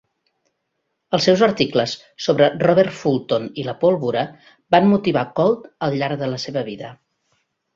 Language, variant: Catalan, Central